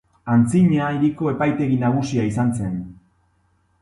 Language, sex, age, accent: Basque, male, 30-39, Erdialdekoa edo Nafarra (Gipuzkoa, Nafarroa)